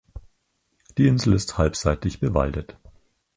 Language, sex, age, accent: German, male, 19-29, Deutschland Deutsch